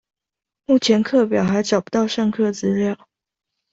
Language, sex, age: Chinese, female, under 19